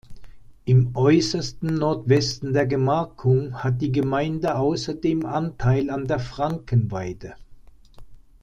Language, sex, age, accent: German, male, 60-69, Deutschland Deutsch